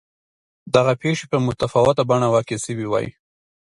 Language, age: Pashto, 19-29